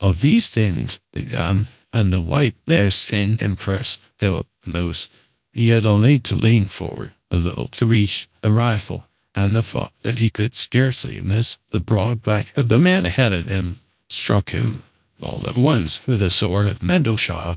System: TTS, GlowTTS